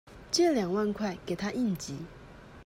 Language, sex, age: Chinese, female, 30-39